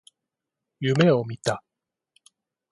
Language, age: Japanese, 50-59